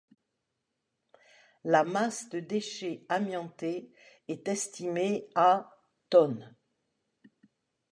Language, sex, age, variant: French, female, 60-69, Français de métropole